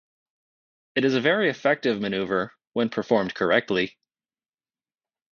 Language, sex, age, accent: English, male, 30-39, United States English